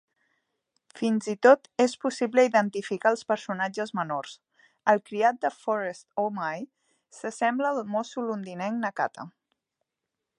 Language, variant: Catalan, Central